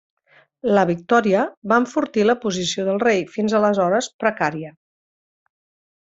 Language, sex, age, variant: Catalan, female, 50-59, Central